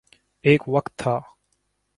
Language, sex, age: Urdu, male, 19-29